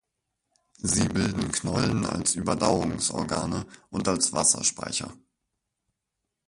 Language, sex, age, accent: German, male, 19-29, Deutschland Deutsch